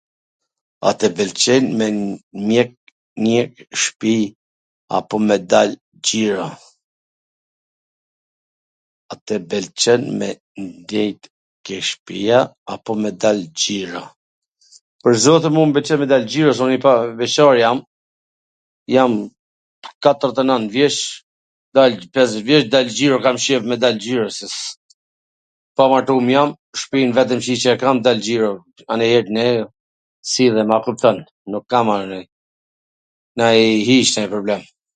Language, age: Gheg Albanian, 50-59